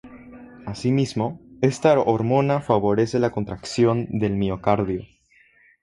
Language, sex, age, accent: Spanish, male, under 19, Andino-Pacífico: Colombia, Perú, Ecuador, oeste de Bolivia y Venezuela andina